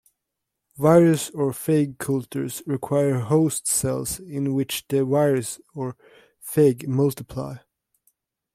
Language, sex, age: English, male, 19-29